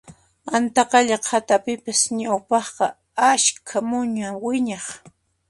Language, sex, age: Puno Quechua, female, 40-49